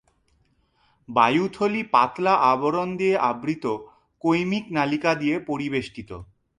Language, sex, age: Bengali, male, 30-39